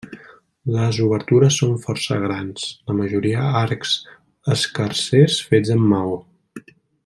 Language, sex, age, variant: Catalan, male, 19-29, Central